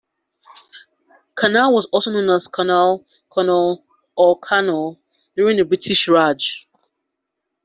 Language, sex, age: English, female, 30-39